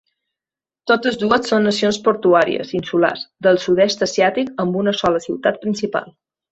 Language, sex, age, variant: Catalan, female, 30-39, Balear